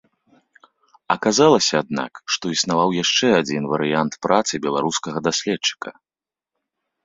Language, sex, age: Belarusian, male, 30-39